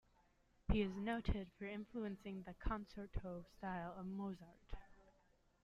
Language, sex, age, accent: English, female, 19-29, United States English